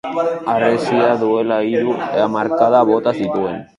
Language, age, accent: Basque, under 19, Erdialdekoa edo Nafarra (Gipuzkoa, Nafarroa)